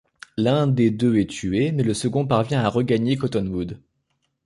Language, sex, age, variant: French, male, 19-29, Français de métropole